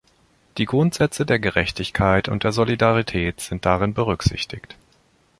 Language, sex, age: German, male, 30-39